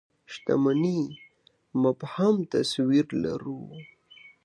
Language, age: Pashto, 19-29